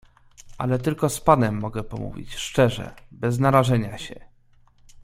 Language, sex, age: Polish, male, 30-39